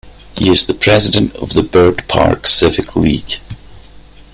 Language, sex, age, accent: English, male, 40-49, Scottish English